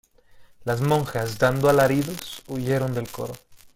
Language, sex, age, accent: Spanish, male, 19-29, México